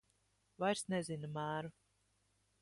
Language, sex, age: Latvian, female, 30-39